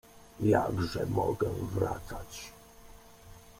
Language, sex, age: Polish, male, 19-29